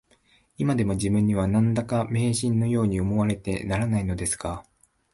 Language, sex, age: Japanese, male, 19-29